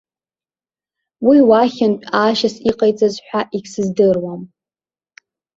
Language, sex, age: Abkhazian, female, under 19